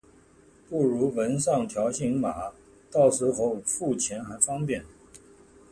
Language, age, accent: Chinese, 40-49, 出生地：上海市